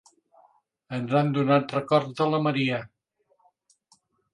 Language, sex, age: Catalan, male, 70-79